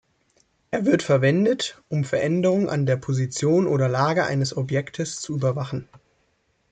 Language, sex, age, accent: German, male, 19-29, Deutschland Deutsch